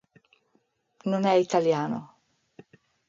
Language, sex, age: Italian, female, 60-69